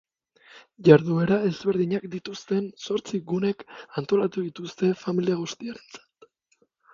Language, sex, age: Basque, male, 30-39